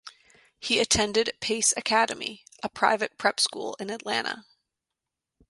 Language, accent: English, United States English